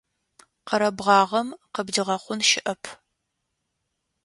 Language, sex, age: Adyghe, female, 19-29